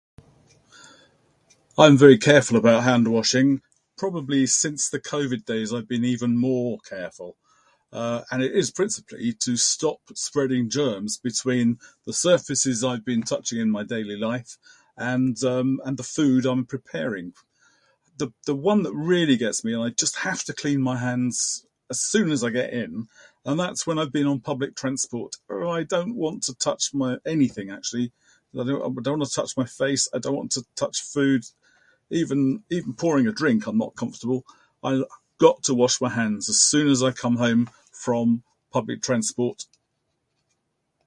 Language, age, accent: English, 70-79, England English